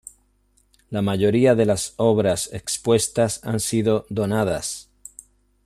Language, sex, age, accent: Spanish, male, 50-59, España: Sur peninsular (Andalucia, Extremadura, Murcia)